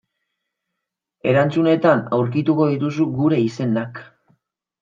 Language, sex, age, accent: Basque, male, 19-29, Mendebalekoa (Araba, Bizkaia, Gipuzkoako mendebaleko herri batzuk)